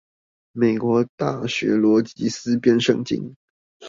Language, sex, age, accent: Chinese, male, under 19, 出生地：新北市